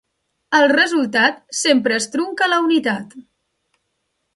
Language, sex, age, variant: Catalan, female, 30-39, Central